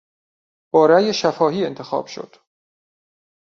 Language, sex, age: Persian, male, 40-49